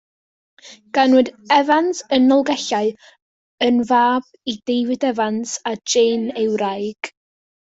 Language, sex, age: Welsh, female, under 19